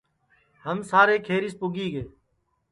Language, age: Sansi, 50-59